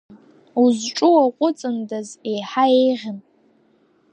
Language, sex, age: Abkhazian, female, under 19